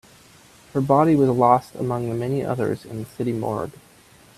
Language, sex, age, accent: English, male, 19-29, United States English